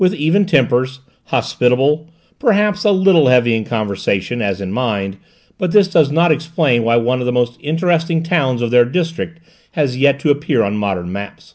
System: none